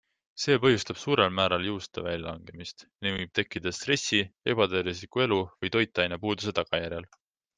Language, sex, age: Estonian, male, 19-29